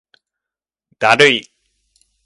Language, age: Japanese, 19-29